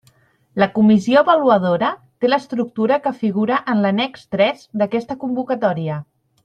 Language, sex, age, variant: Catalan, male, 30-39, Central